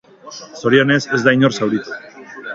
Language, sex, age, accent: Basque, male, 30-39, Erdialdekoa edo Nafarra (Gipuzkoa, Nafarroa)